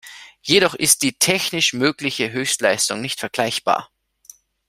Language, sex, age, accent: German, male, 30-39, Österreichisches Deutsch